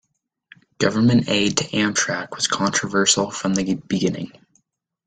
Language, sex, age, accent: English, male, under 19, United States English